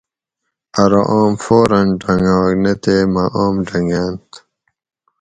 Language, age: Gawri, 19-29